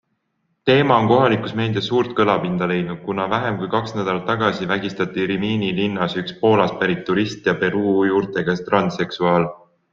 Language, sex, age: Estonian, male, 19-29